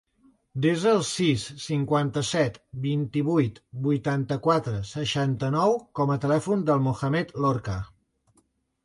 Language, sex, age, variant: Catalan, male, 50-59, Central